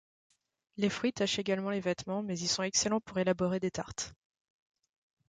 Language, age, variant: French, 30-39, Français de métropole